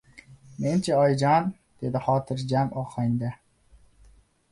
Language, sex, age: Uzbek, male, 19-29